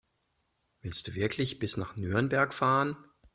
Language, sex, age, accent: German, male, 40-49, Deutschland Deutsch